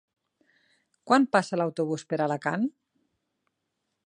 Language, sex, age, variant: Catalan, female, 30-39, Nord-Occidental